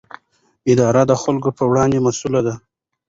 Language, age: Pashto, 19-29